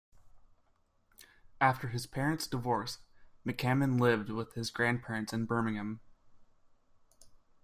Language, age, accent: English, 19-29, United States English